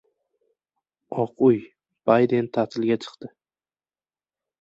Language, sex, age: Uzbek, male, 19-29